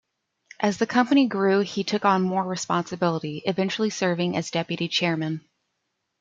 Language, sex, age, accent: English, female, 19-29, United States English